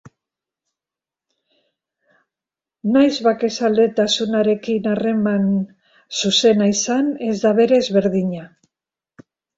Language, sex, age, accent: Basque, female, 70-79, Mendebalekoa (Araba, Bizkaia, Gipuzkoako mendebaleko herri batzuk)